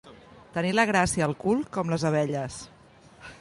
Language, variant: Catalan, Central